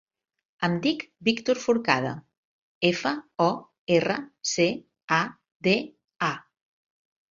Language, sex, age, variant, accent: Catalan, female, 40-49, Central, central